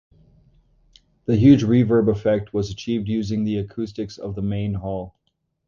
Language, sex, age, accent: English, male, 30-39, United States English